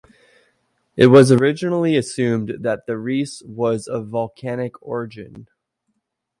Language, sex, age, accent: English, male, 30-39, United States English